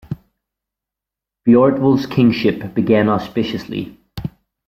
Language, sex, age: English, male, 19-29